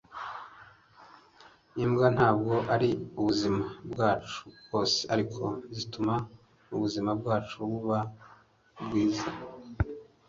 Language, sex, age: Kinyarwanda, male, 40-49